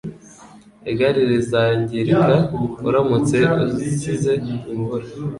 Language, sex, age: Kinyarwanda, male, 19-29